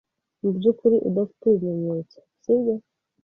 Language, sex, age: Kinyarwanda, female, 30-39